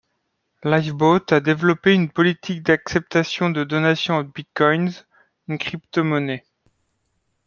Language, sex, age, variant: French, male, 30-39, Français de métropole